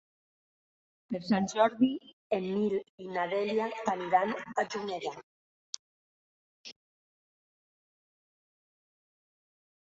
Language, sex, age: Catalan, female, 60-69